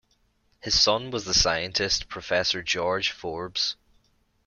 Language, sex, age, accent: English, male, 30-39, Irish English